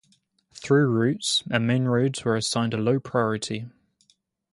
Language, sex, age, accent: English, male, 19-29, England English